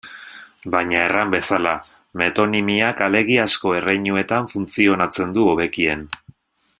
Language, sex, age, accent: Basque, male, 30-39, Mendebalekoa (Araba, Bizkaia, Gipuzkoako mendebaleko herri batzuk)